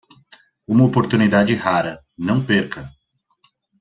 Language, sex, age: Portuguese, male, 30-39